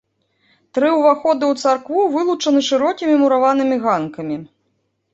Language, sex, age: Belarusian, female, 30-39